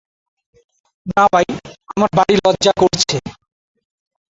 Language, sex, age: Bengali, male, 19-29